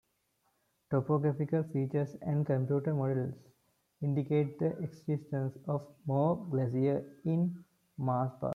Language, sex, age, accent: English, male, 19-29, India and South Asia (India, Pakistan, Sri Lanka)